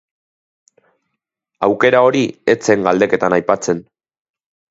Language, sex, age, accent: Basque, male, 30-39, Mendebalekoa (Araba, Bizkaia, Gipuzkoako mendebaleko herri batzuk)